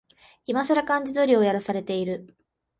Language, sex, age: Japanese, female, 19-29